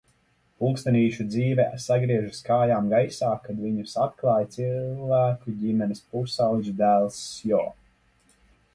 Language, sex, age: Latvian, male, 19-29